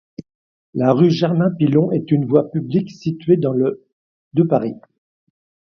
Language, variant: French, Français de métropole